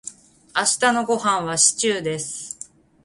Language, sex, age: Japanese, female, 40-49